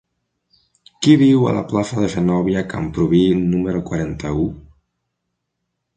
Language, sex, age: Catalan, male, 19-29